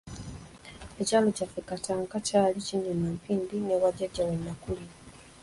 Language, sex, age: Ganda, female, 19-29